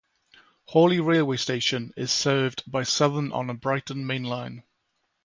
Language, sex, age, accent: English, male, 30-39, Welsh English